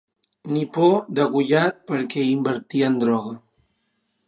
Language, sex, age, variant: Catalan, male, 19-29, Central